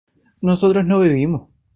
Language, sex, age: Spanish, male, 19-29